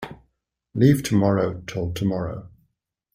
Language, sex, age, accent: English, male, 40-49, Southern African (South Africa, Zimbabwe, Namibia)